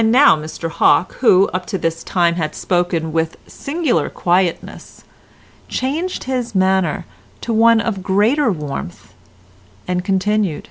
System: none